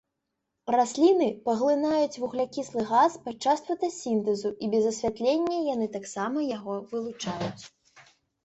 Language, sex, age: Belarusian, female, under 19